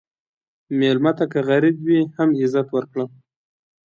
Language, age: Pashto, 19-29